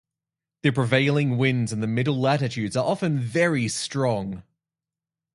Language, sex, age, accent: English, male, 19-29, Australian English